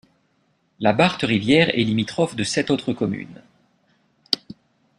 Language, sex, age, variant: French, male, 30-39, Français de métropole